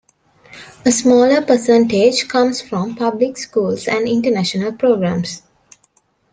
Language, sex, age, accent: English, female, 19-29, India and South Asia (India, Pakistan, Sri Lanka)